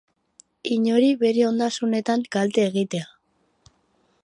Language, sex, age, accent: Basque, female, under 19, Erdialdekoa edo Nafarra (Gipuzkoa, Nafarroa)